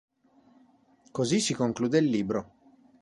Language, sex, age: Italian, male, 40-49